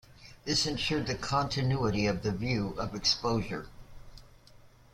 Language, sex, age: English, female, 70-79